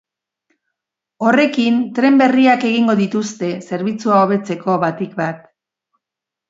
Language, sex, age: Basque, female, 60-69